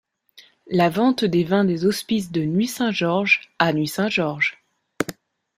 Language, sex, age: French, female, 30-39